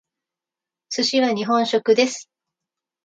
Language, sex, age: Japanese, female, 40-49